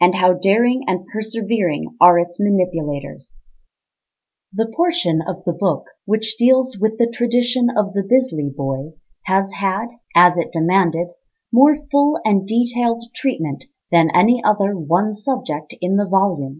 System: none